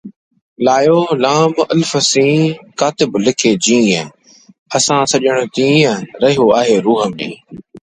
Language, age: English, 30-39